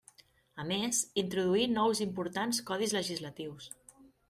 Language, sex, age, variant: Catalan, female, 30-39, Central